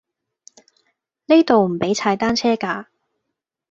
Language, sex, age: Cantonese, female, 19-29